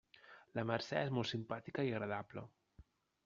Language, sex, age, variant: Catalan, male, 30-39, Central